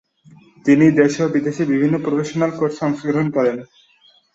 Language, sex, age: Bengali, male, 19-29